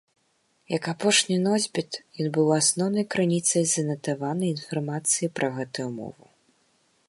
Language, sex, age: Belarusian, female, 19-29